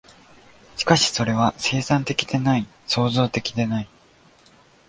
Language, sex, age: Japanese, male, 19-29